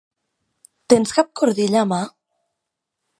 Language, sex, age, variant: Catalan, female, 19-29, Central